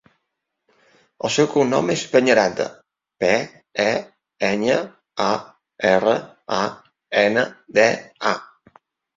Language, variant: Catalan, Central